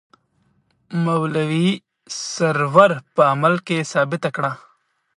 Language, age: Pashto, 19-29